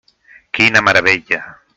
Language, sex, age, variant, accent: Catalan, male, 50-59, Central, central